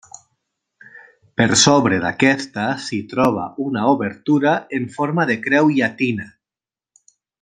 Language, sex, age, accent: Catalan, male, 19-29, valencià